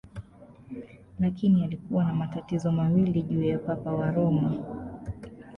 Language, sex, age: Swahili, female, 19-29